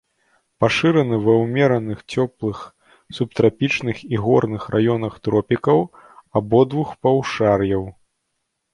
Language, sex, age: Belarusian, male, 40-49